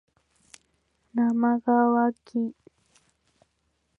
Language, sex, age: Japanese, female, 19-29